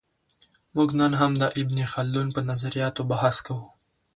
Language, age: Pashto, 19-29